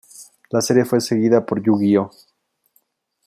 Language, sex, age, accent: Spanish, female, 60-69, México